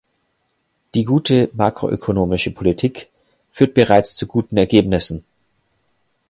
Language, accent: German, Deutschland Deutsch